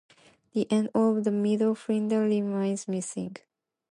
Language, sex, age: English, female, 19-29